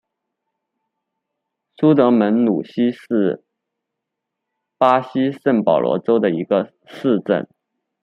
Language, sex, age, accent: Chinese, male, 19-29, 出生地：四川省